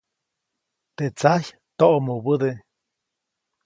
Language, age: Copainalá Zoque, 40-49